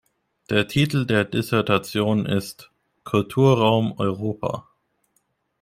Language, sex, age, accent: German, male, 19-29, Deutschland Deutsch